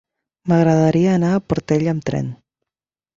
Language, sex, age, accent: Catalan, female, 19-29, aprenent (recent, des del castellà)